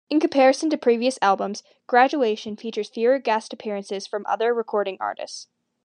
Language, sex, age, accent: English, female, under 19, United States English